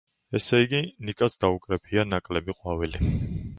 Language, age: Georgian, under 19